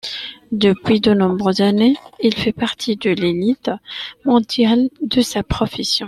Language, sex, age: French, female, 19-29